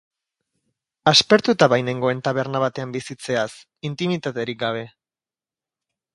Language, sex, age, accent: Basque, male, 19-29, Erdialdekoa edo Nafarra (Gipuzkoa, Nafarroa)